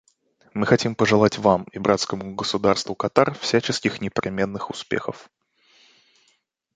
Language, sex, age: Russian, male, 19-29